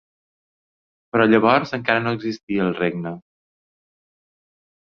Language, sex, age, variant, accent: Catalan, male, 40-49, Balear, menorquí